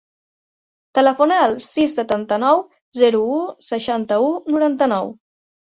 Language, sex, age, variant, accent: Catalan, female, 19-29, Central, Barceloní